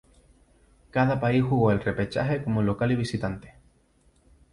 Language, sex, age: Spanish, male, 19-29